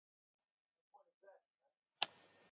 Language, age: English, 19-29